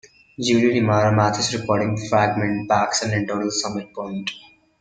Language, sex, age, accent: English, male, 19-29, India and South Asia (India, Pakistan, Sri Lanka)